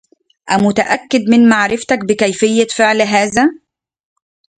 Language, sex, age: Arabic, female, 19-29